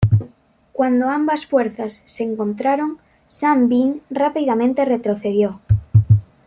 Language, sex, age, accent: Spanish, female, under 19, España: Norte peninsular (Asturias, Castilla y León, Cantabria, País Vasco, Navarra, Aragón, La Rioja, Guadalajara, Cuenca)